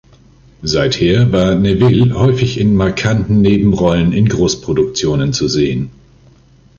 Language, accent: German, Deutschland Deutsch